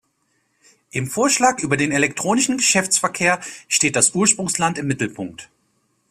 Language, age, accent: German, 19-29, Deutschland Deutsch